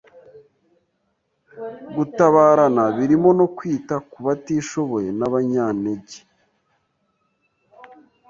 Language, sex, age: Kinyarwanda, male, 19-29